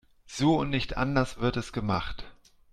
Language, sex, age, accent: German, male, 40-49, Deutschland Deutsch